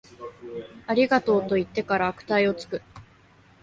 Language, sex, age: Japanese, female, 19-29